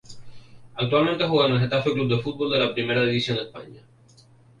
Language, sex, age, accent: Spanish, male, 19-29, España: Islas Canarias